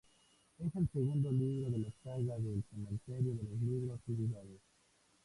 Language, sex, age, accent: Spanish, male, 19-29, México